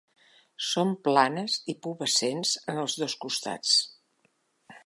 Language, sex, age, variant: Catalan, female, 60-69, Central